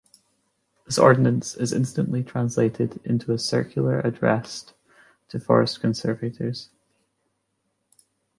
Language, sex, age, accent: English, female, 19-29, Scottish English